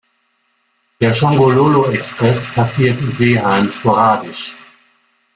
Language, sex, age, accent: German, male, 50-59, Deutschland Deutsch